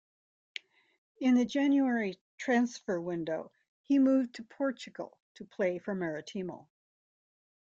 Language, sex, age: English, female, 70-79